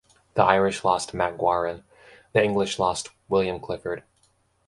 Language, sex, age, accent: English, male, 19-29, United States English